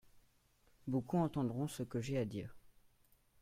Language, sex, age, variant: French, male, under 19, Français de métropole